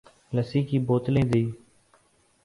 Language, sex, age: Urdu, male, 19-29